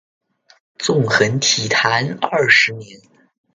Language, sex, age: Chinese, male, under 19